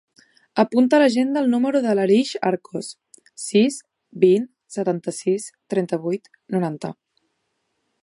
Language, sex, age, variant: Catalan, female, 19-29, Central